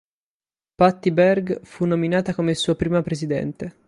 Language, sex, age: Italian, male, 19-29